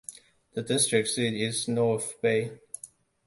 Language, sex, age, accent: English, male, 19-29, Hong Kong English